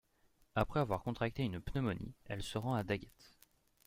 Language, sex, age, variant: French, male, 19-29, Français de métropole